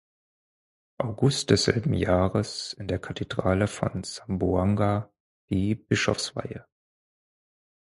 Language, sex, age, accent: German, male, 30-39, Deutschland Deutsch